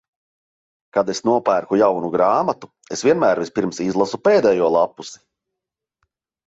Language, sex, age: Latvian, male, 30-39